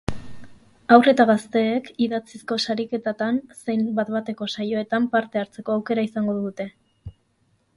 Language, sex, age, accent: Basque, female, 19-29, Mendebalekoa (Araba, Bizkaia, Gipuzkoako mendebaleko herri batzuk)